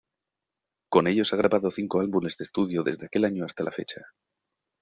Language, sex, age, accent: Spanish, male, 30-39, España: Norte peninsular (Asturias, Castilla y León, Cantabria, País Vasco, Navarra, Aragón, La Rioja, Guadalajara, Cuenca)